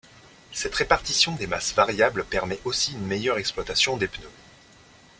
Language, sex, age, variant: French, male, 30-39, Français de métropole